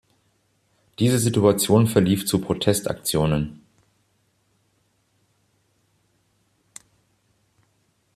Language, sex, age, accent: German, male, 40-49, Deutschland Deutsch